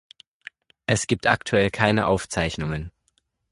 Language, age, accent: German, under 19, Deutschland Deutsch